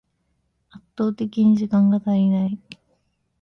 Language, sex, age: Japanese, female, 19-29